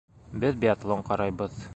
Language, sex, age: Bashkir, male, 30-39